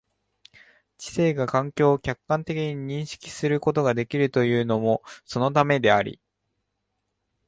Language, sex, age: Japanese, male, under 19